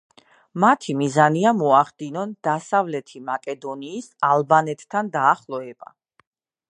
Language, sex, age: Georgian, female, 30-39